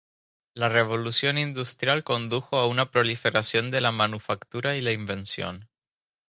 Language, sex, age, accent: Spanish, male, 19-29, España: Islas Canarias